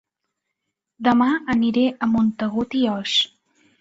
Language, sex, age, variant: Catalan, female, under 19, Central